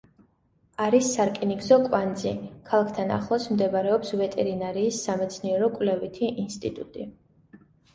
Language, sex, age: Georgian, female, 19-29